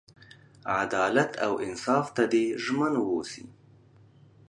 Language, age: Pashto, 30-39